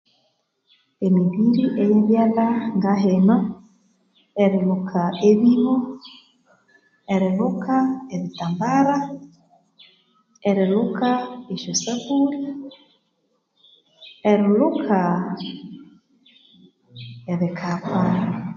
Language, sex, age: Konzo, female, 30-39